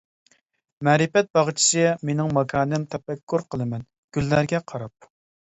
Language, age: Uyghur, 30-39